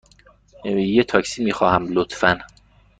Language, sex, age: Persian, male, 19-29